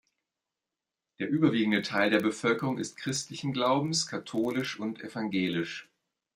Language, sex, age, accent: German, male, 40-49, Deutschland Deutsch